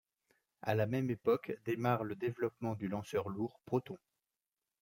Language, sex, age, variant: French, male, 40-49, Français de métropole